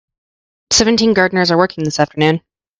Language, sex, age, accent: English, female, 19-29, United States English